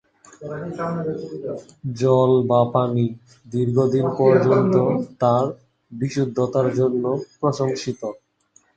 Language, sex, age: Bengali, male, 19-29